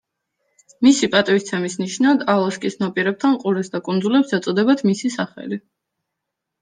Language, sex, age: Georgian, female, 19-29